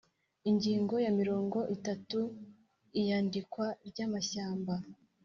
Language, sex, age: Kinyarwanda, female, 19-29